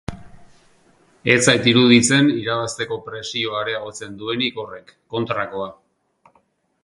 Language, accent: Basque, Erdialdekoa edo Nafarra (Gipuzkoa, Nafarroa)